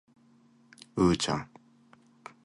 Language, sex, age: Japanese, male, 19-29